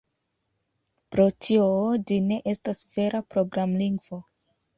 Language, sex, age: Esperanto, female, 19-29